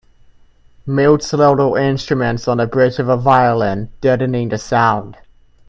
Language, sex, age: English, male, under 19